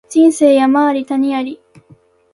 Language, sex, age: Japanese, female, 19-29